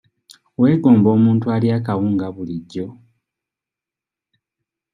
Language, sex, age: Ganda, male, 19-29